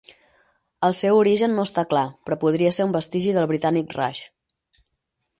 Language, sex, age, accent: Catalan, female, 40-49, estàndard